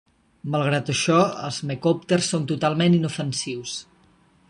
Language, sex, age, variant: Catalan, male, 19-29, Nord-Occidental